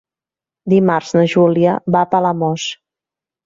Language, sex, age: Catalan, female, 40-49